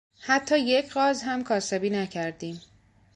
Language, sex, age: Persian, female, 19-29